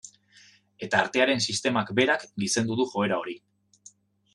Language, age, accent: Basque, 40-49, Erdialdekoa edo Nafarra (Gipuzkoa, Nafarroa)